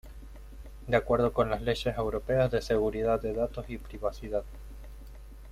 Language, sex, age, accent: Spanish, male, 30-39, Rioplatense: Argentina, Uruguay, este de Bolivia, Paraguay